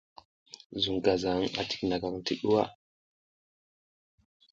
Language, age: South Giziga, 19-29